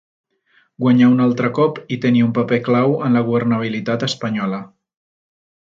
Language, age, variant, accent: Catalan, 30-39, Central, central